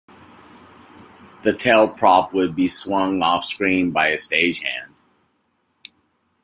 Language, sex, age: English, male, 40-49